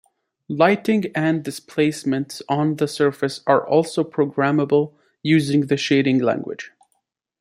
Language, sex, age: English, male, 19-29